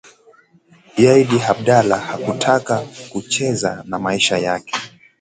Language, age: Swahili, 19-29